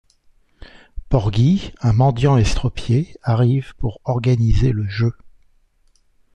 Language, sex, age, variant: French, male, 50-59, Français de métropole